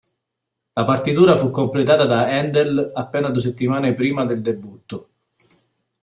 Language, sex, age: Italian, male, 30-39